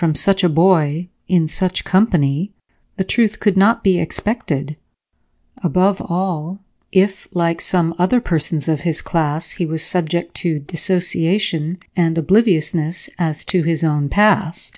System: none